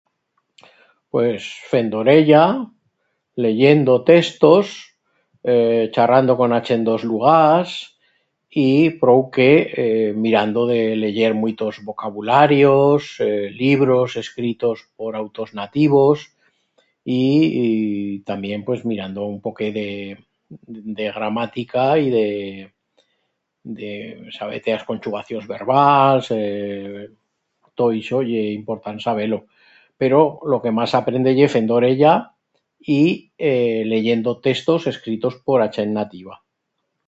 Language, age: Aragonese, 60-69